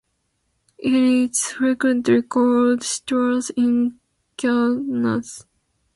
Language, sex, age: English, female, 19-29